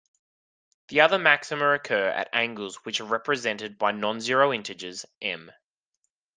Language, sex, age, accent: English, male, 19-29, Australian English